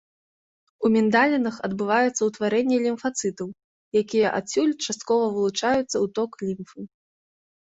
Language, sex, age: Belarusian, female, 19-29